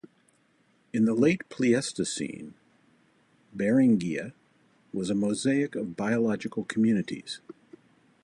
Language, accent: English, United States English